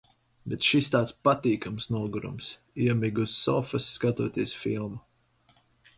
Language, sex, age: Latvian, male, 19-29